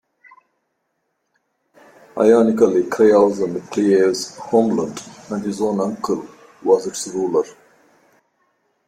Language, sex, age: English, male, 60-69